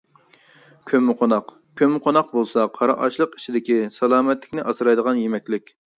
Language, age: Uyghur, 30-39